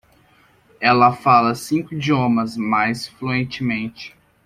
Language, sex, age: Portuguese, male, under 19